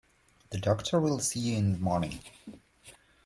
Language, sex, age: English, male, 30-39